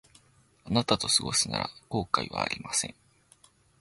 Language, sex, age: Japanese, male, 19-29